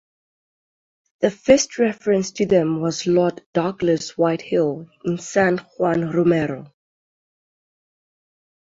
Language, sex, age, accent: English, female, 19-29, United States English; England English